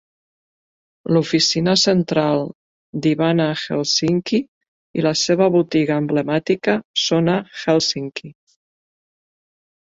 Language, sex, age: Catalan, female, 50-59